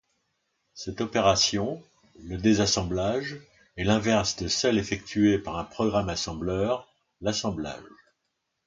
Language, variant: French, Français de métropole